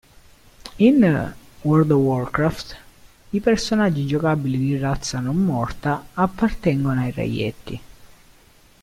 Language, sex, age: Italian, male, 19-29